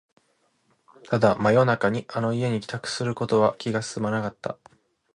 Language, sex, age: Japanese, male, 19-29